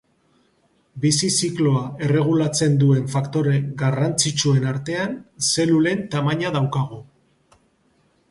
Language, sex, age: Basque, male, 50-59